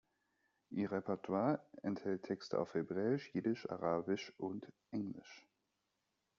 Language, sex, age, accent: German, male, 30-39, Deutschland Deutsch